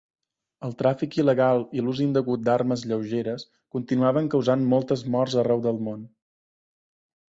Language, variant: Catalan, Balear